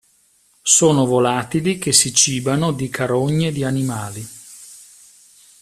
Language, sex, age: Italian, male, 40-49